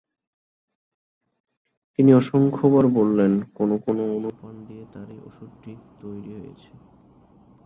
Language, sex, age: Bengali, male, 19-29